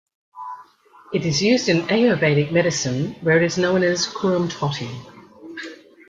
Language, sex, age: English, female, 50-59